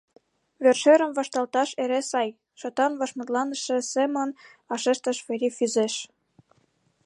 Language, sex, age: Mari, female, 19-29